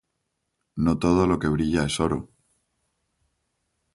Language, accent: Spanish, España: Centro-Sur peninsular (Madrid, Toledo, Castilla-La Mancha)